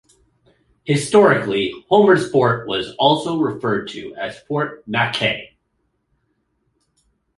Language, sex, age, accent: English, male, 30-39, United States English